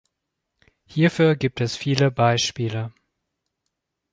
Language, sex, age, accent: German, male, 40-49, Deutschland Deutsch